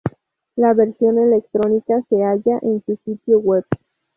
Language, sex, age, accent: Spanish, female, 19-29, México